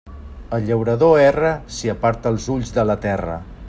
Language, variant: Catalan, Central